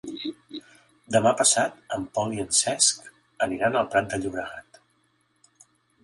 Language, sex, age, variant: Catalan, male, 40-49, Central